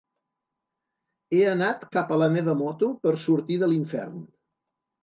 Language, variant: Catalan, Septentrional